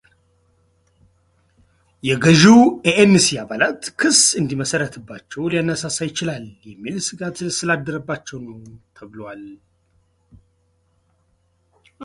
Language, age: Amharic, 30-39